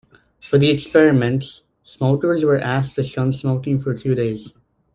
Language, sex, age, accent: English, male, under 19, United States English